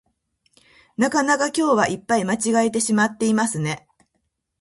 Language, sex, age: Japanese, female, 50-59